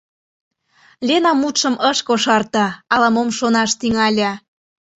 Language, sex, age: Mari, female, 19-29